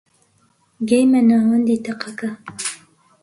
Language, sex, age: Central Kurdish, female, 19-29